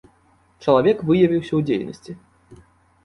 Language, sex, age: Belarusian, male, 19-29